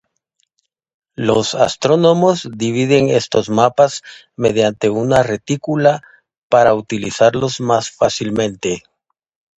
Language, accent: Spanish, América central